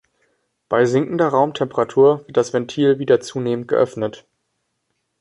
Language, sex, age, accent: German, male, under 19, Deutschland Deutsch